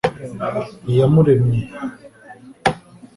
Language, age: Kinyarwanda, 19-29